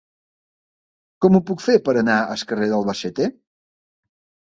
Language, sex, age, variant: Catalan, male, 60-69, Balear